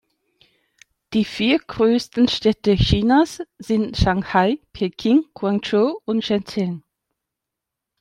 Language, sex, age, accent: German, male, 40-49, Deutschland Deutsch